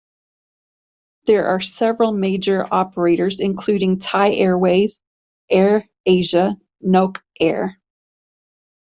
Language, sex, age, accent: English, female, 30-39, United States English